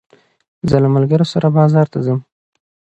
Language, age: Pashto, 19-29